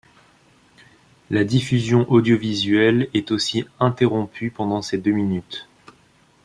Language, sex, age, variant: French, male, 19-29, Français de métropole